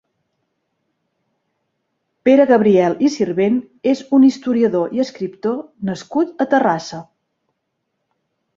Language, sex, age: Catalan, female, 40-49